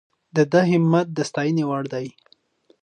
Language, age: Pashto, 19-29